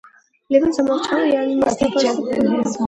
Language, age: Russian, under 19